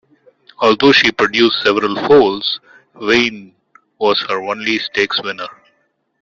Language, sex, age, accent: English, male, 40-49, India and South Asia (India, Pakistan, Sri Lanka)